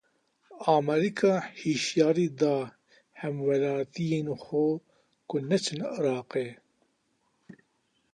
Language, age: Kurdish, 50-59